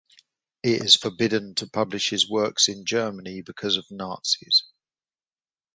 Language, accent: English, England English